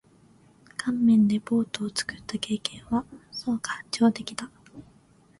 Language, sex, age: Japanese, female, under 19